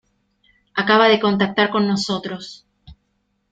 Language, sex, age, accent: Spanish, female, 40-49, Rioplatense: Argentina, Uruguay, este de Bolivia, Paraguay